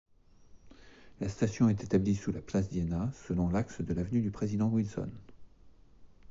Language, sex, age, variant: French, male, 40-49, Français de métropole